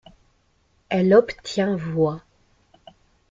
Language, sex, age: French, female, 50-59